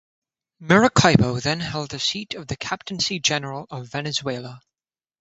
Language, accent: English, United States English; India and South Asia (India, Pakistan, Sri Lanka)